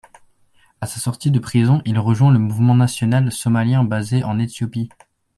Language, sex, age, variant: French, male, under 19, Français de métropole